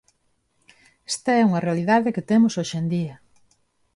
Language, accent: Galician, Neofalante